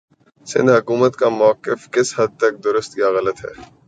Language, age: Urdu, 19-29